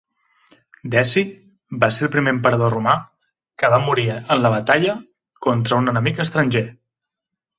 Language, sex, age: Catalan, male, 30-39